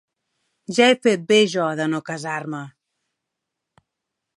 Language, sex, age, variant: Catalan, female, 40-49, Central